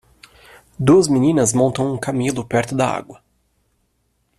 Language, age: Portuguese, 19-29